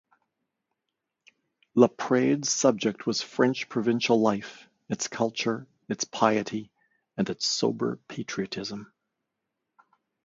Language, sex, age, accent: English, male, 50-59, Canadian English